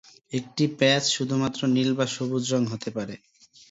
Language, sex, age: Bengali, male, 30-39